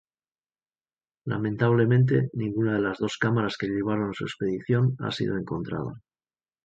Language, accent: Spanish, España: Norte peninsular (Asturias, Castilla y León, Cantabria, País Vasco, Navarra, Aragón, La Rioja, Guadalajara, Cuenca)